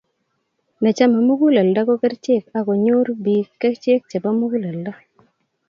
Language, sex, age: Kalenjin, female, 19-29